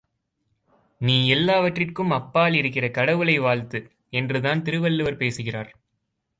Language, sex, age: Tamil, male, 19-29